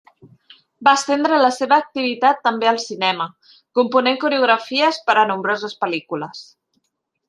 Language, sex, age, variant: Catalan, female, 30-39, Central